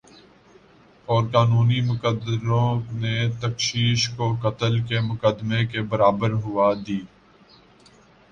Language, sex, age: Urdu, male, 19-29